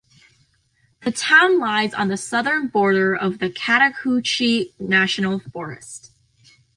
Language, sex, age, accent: English, female, under 19, United States English